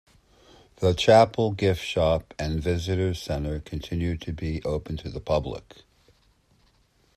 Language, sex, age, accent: English, male, 60-69, United States English